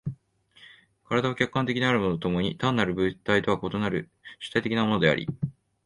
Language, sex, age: Japanese, male, 19-29